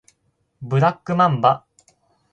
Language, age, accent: Japanese, 19-29, 標準語